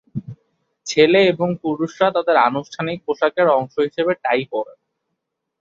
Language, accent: Bengali, Bangladeshi